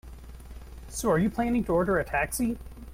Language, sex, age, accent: English, male, 19-29, United States English